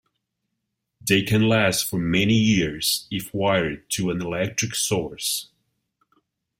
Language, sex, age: English, male, 30-39